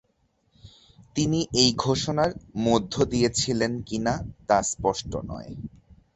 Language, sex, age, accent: Bengali, male, 19-29, প্রমিত